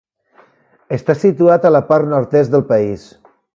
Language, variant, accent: Catalan, Valencià meridional, valencià